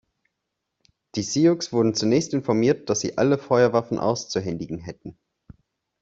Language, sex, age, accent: German, male, 19-29, Deutschland Deutsch